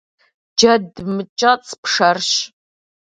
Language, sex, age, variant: Kabardian, female, 30-39, Адыгэбзэ (Къэбэрдей, Кирил, псоми зэдай)